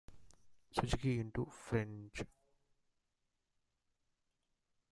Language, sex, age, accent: English, male, 19-29, India and South Asia (India, Pakistan, Sri Lanka)